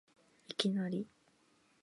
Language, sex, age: Japanese, female, under 19